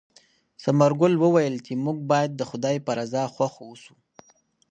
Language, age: Pashto, 19-29